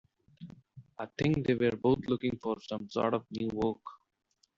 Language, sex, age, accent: English, male, 19-29, India and South Asia (India, Pakistan, Sri Lanka)